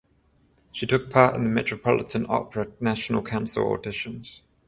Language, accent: English, United States English; Australian English; England English; New Zealand English; Welsh English